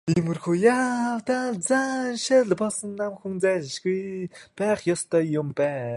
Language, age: Mongolian, 19-29